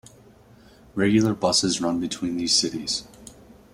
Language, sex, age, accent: English, male, 30-39, United States English